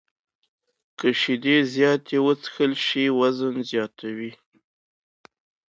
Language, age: Pashto, 30-39